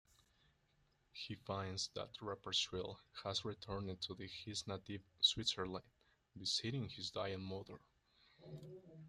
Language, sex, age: English, male, 19-29